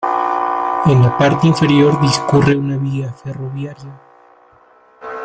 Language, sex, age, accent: Spanish, male, 19-29, Andino-Pacífico: Colombia, Perú, Ecuador, oeste de Bolivia y Venezuela andina